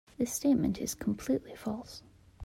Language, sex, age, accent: English, female, 30-39, United States English